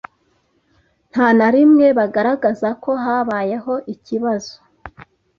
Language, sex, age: Kinyarwanda, female, 19-29